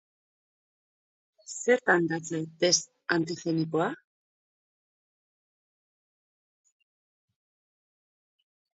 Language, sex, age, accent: Basque, female, 40-49, Mendebalekoa (Araba, Bizkaia, Gipuzkoako mendebaleko herri batzuk)